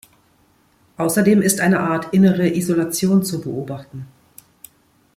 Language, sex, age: German, female, 40-49